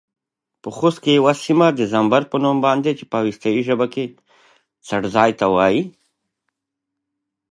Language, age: Pashto, 30-39